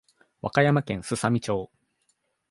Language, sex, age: Japanese, male, 19-29